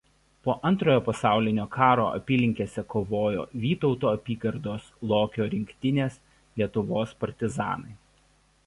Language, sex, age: Lithuanian, male, 30-39